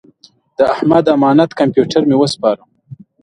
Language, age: Pashto, 30-39